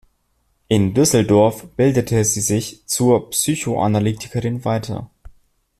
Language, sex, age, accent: German, male, 19-29, Deutschland Deutsch